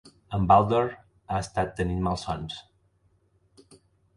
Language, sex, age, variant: Catalan, male, 30-39, Central